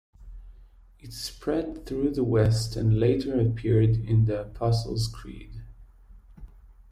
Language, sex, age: English, male, 40-49